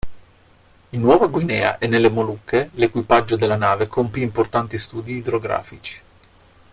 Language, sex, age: Italian, male, 40-49